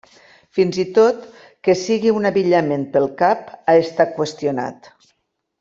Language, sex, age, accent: Catalan, female, 60-69, valencià